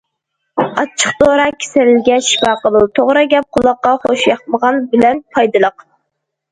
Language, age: Uyghur, under 19